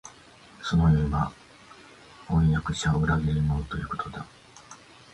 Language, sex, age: Japanese, male, 50-59